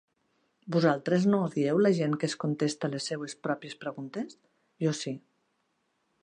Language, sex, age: Catalan, female, 50-59